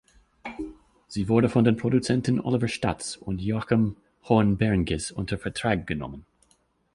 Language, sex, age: German, male, 40-49